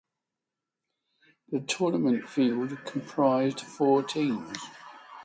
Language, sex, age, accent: English, male, 80-89, England English